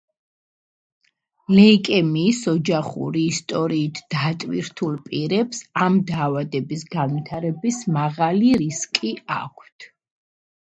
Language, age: Georgian, under 19